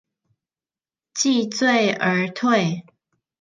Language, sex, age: Chinese, female, 30-39